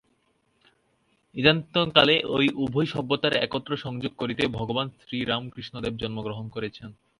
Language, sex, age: Bengali, male, 19-29